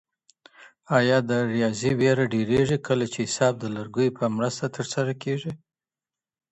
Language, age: Pashto, 50-59